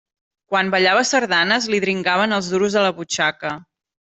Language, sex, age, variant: Catalan, female, 40-49, Central